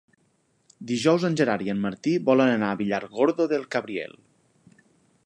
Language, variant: Catalan, Central